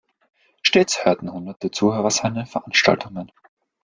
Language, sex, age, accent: German, male, 19-29, Österreichisches Deutsch